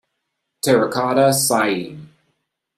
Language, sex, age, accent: English, male, 19-29, United States English